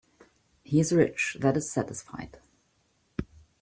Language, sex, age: English, female, 50-59